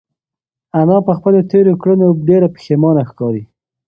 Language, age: Pashto, 19-29